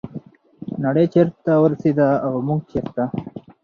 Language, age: Pashto, 19-29